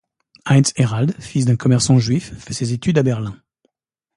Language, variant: French, Français de métropole